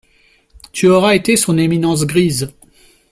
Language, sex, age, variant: French, male, 40-49, Français de métropole